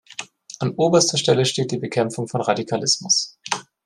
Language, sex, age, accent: German, male, 19-29, Deutschland Deutsch